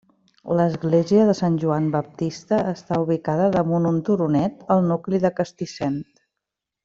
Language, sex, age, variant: Catalan, female, 19-29, Central